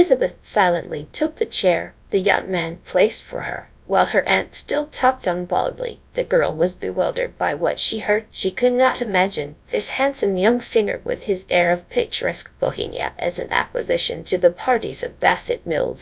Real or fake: fake